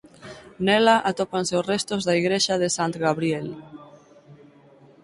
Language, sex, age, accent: Galician, female, 19-29, Atlántico (seseo e gheada)